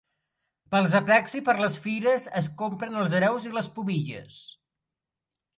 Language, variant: Catalan, Central